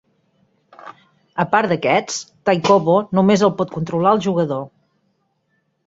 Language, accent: Catalan, Garrotxi